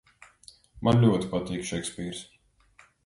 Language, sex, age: Latvian, male, 30-39